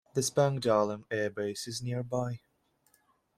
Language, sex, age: English, male, 19-29